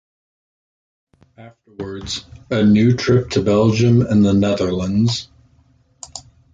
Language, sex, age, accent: English, male, under 19, United States English